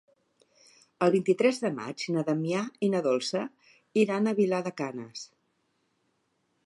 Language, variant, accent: Catalan, Central, central